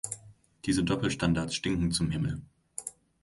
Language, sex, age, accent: German, male, 19-29, Deutschland Deutsch